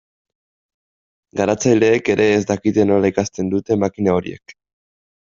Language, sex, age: Basque, male, 19-29